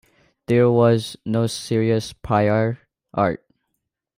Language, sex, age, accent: English, male, under 19, India and South Asia (India, Pakistan, Sri Lanka)